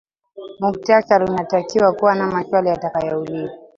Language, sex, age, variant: Swahili, female, 19-29, Kiswahili cha Bara ya Kenya